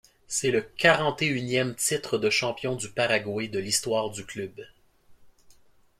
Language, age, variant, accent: French, 19-29, Français d'Amérique du Nord, Français du Canada